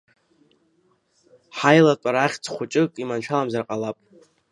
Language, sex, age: Abkhazian, female, 30-39